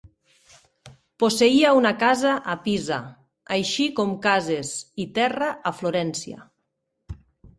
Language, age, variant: Catalan, 30-39, Nord-Occidental